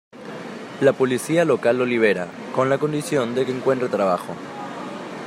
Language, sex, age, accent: Spanish, male, 19-29, Andino-Pacífico: Colombia, Perú, Ecuador, oeste de Bolivia y Venezuela andina